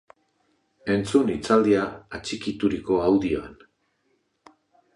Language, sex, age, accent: Basque, male, 60-69, Mendebalekoa (Araba, Bizkaia, Gipuzkoako mendebaleko herri batzuk)